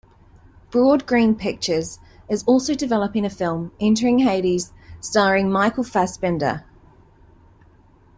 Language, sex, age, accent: English, female, 30-39, New Zealand English